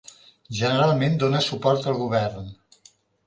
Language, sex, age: Catalan, male, 60-69